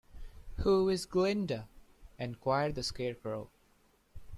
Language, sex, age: English, male, 19-29